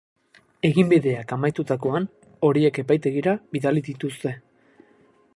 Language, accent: Basque, Erdialdekoa edo Nafarra (Gipuzkoa, Nafarroa)